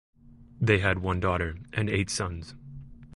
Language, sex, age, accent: English, male, 30-39, United States English